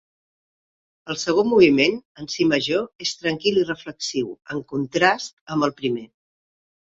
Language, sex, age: Catalan, female, 60-69